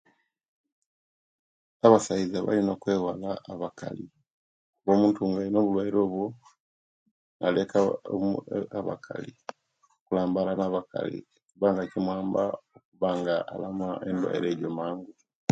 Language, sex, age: Kenyi, male, 30-39